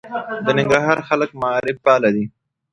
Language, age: Pashto, 19-29